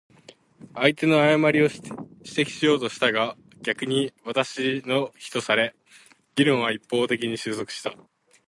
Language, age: Japanese, 19-29